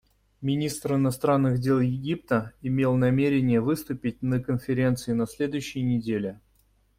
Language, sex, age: Russian, male, 30-39